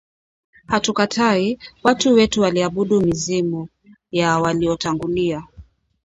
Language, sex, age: Swahili, female, 30-39